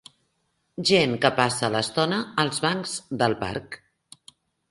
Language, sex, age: Catalan, female, 50-59